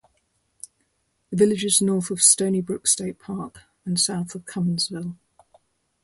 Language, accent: English, England English